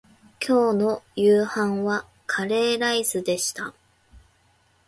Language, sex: Japanese, female